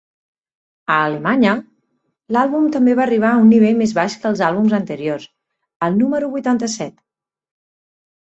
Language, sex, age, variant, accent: Catalan, female, 40-49, Central, Barcelonès